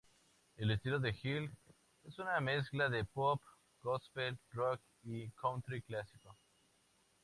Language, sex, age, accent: Spanish, male, 19-29, México